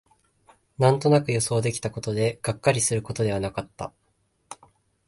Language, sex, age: Japanese, male, 19-29